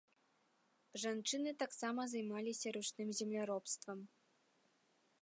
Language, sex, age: Belarusian, female, 19-29